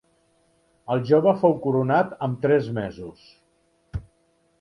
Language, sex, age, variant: Catalan, male, 50-59, Central